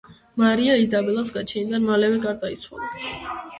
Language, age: Georgian, under 19